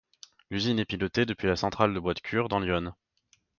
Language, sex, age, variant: French, male, 19-29, Français de métropole